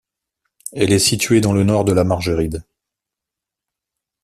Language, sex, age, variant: French, male, 40-49, Français de métropole